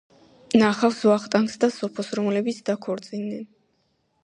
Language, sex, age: Georgian, female, under 19